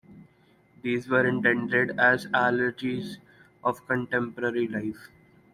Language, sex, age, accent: English, male, under 19, India and South Asia (India, Pakistan, Sri Lanka)